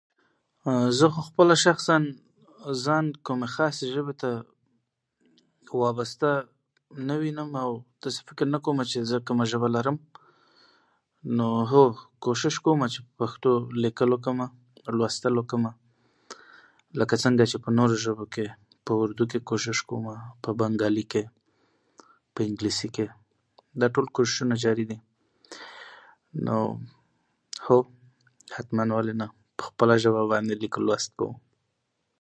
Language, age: Pashto, 19-29